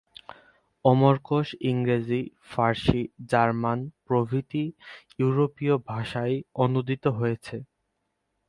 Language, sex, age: Bengali, male, 19-29